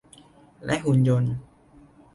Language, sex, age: Thai, male, 19-29